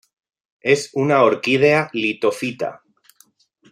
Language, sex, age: Spanish, male, 40-49